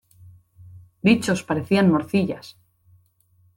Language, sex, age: Spanish, female, 30-39